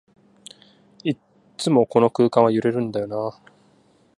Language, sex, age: Japanese, male, under 19